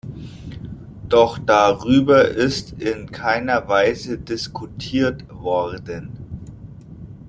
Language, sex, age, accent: German, male, 30-39, Deutschland Deutsch